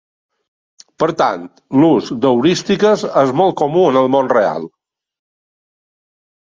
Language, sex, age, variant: Catalan, male, 60-69, Balear